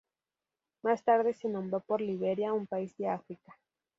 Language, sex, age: Spanish, female, 19-29